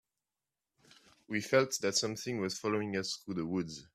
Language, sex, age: English, male, 19-29